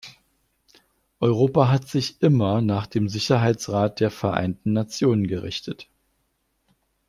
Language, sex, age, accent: German, male, 40-49, Deutschland Deutsch